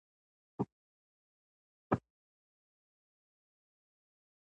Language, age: Pashto, 19-29